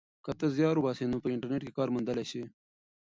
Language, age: Pashto, 30-39